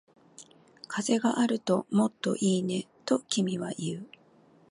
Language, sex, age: Japanese, female, 50-59